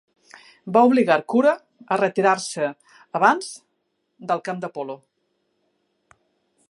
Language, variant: Catalan, Central